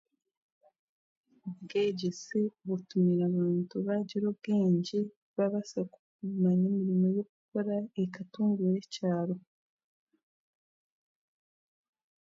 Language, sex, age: Chiga, female, 19-29